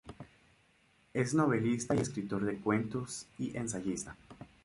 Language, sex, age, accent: Spanish, male, 19-29, América central